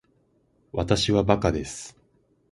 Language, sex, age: Japanese, male, 19-29